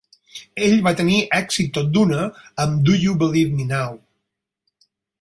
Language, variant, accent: Catalan, Balear, balear